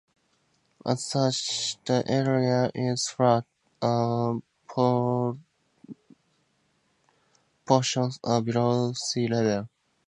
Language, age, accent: English, 19-29, United States English